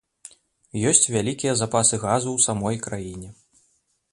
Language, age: Belarusian, 30-39